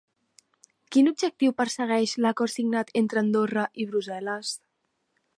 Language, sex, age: Catalan, female, under 19